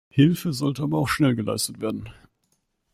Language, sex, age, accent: German, male, 19-29, Deutschland Deutsch